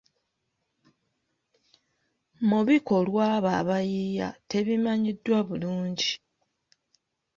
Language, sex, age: Ganda, female, 30-39